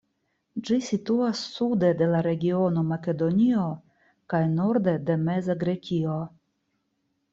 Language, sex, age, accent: Esperanto, female, 40-49, Internacia